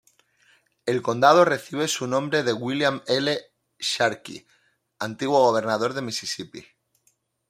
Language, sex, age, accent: Spanish, male, 30-39, España: Sur peninsular (Andalucia, Extremadura, Murcia)